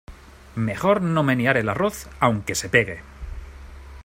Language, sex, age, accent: Spanish, male, 30-39, España: Norte peninsular (Asturias, Castilla y León, Cantabria, País Vasco, Navarra, Aragón, La Rioja, Guadalajara, Cuenca)